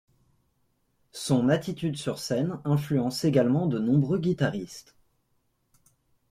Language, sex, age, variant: French, male, 19-29, Français de métropole